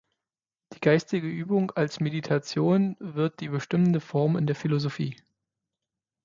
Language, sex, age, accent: German, male, 30-39, Deutschland Deutsch